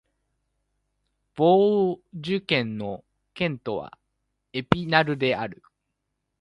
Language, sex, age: Japanese, male, 19-29